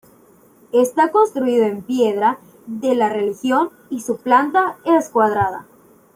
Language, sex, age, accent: Spanish, female, 19-29, México